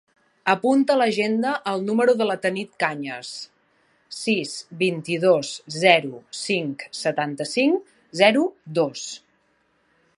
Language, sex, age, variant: Catalan, female, 40-49, Central